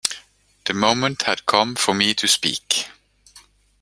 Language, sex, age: English, male, 40-49